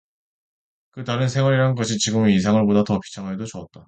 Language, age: Korean, 30-39